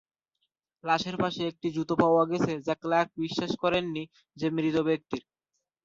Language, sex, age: Bengali, male, under 19